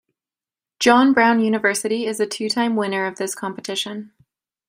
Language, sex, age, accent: English, female, 19-29, Canadian English